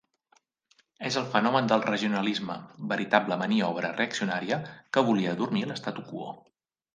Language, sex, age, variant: Catalan, male, 30-39, Central